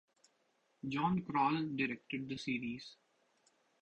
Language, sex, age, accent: English, male, 19-29, India and South Asia (India, Pakistan, Sri Lanka)